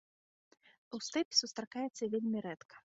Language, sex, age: Belarusian, female, under 19